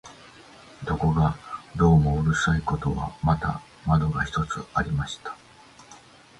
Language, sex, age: Japanese, male, 50-59